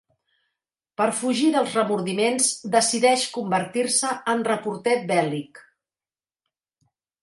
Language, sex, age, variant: Catalan, female, 50-59, Central